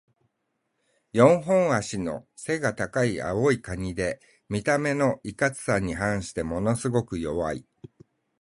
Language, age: Japanese, 40-49